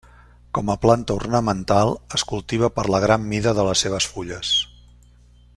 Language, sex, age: Catalan, male, 60-69